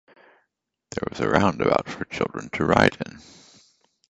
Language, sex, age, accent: English, male, 40-49, United States English